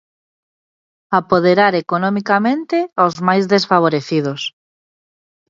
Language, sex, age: Galician, female, 30-39